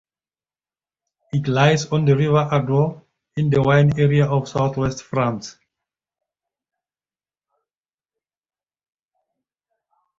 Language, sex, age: English, male, 50-59